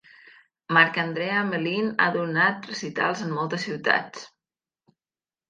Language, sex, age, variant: Catalan, female, 19-29, Central